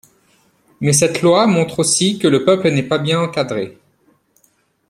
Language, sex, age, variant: French, male, 40-49, Français de métropole